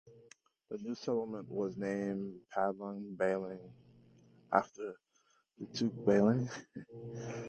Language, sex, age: English, male, 30-39